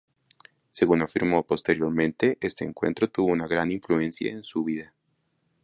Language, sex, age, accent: Spanish, male, 19-29, Andino-Pacífico: Colombia, Perú, Ecuador, oeste de Bolivia y Venezuela andina